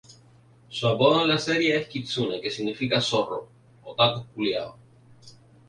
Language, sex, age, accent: Spanish, male, 19-29, España: Islas Canarias